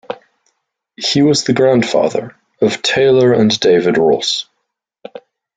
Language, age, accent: English, 19-29, Irish English